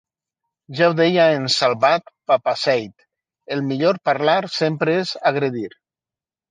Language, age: Catalan, 50-59